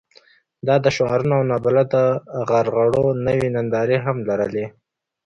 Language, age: Pashto, 19-29